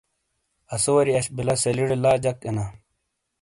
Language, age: Shina, 30-39